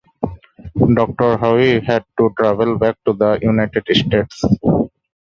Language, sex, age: English, male, 19-29